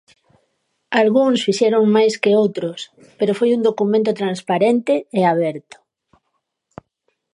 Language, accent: Galician, Oriental (común en zona oriental)